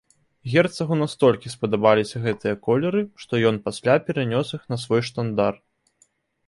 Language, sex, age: Belarusian, male, 19-29